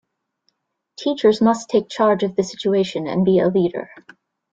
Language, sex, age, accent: English, female, 30-39, United States English